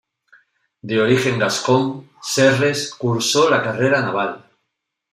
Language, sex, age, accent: Spanish, male, 50-59, España: Sur peninsular (Andalucia, Extremadura, Murcia)